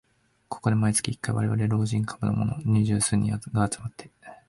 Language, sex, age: Japanese, male, 19-29